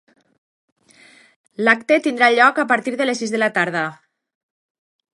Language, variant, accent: Catalan, Valencià central, apitxat